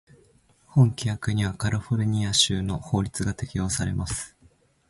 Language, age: Japanese, 19-29